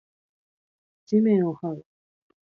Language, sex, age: Japanese, female, 30-39